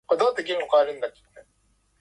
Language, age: English, 19-29